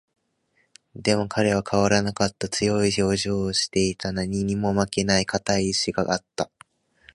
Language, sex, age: Japanese, male, under 19